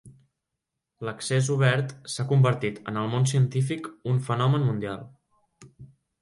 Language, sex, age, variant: Catalan, male, 19-29, Central